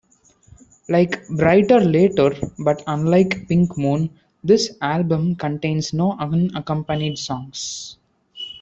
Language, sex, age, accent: English, male, 19-29, India and South Asia (India, Pakistan, Sri Lanka)